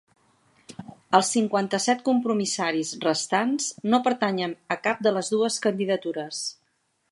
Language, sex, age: Catalan, female, 40-49